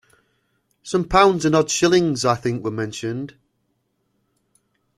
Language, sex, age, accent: English, male, 40-49, England English